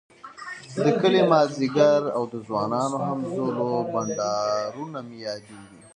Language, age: Pashto, 19-29